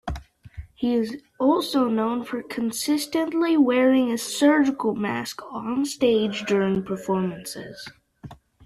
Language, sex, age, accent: English, male, under 19, United States English